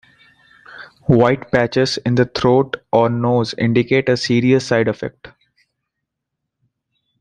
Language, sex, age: English, male, 19-29